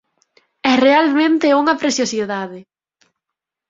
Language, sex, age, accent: Galician, female, 19-29, Atlántico (seseo e gheada)